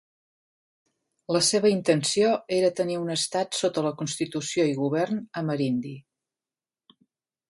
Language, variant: Catalan, Central